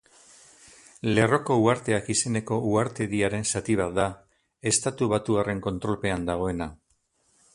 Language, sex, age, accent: Basque, male, 60-69, Erdialdekoa edo Nafarra (Gipuzkoa, Nafarroa)